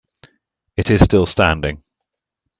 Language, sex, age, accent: English, male, 40-49, England English